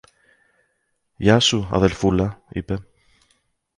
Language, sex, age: Greek, male, 30-39